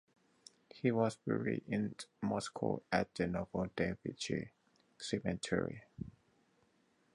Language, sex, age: English, male, 30-39